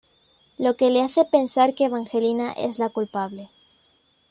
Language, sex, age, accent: Spanish, female, under 19, España: Centro-Sur peninsular (Madrid, Toledo, Castilla-La Mancha)